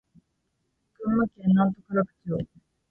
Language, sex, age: Japanese, female, under 19